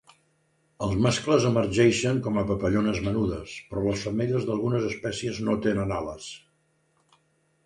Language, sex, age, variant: Catalan, male, 70-79, Central